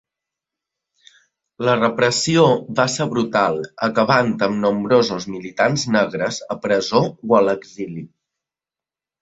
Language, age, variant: Catalan, 19-29, Balear